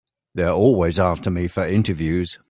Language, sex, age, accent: English, male, 70-79, England English